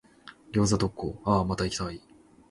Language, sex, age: Japanese, male, 19-29